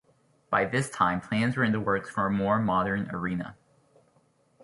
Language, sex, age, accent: English, male, 19-29, United States English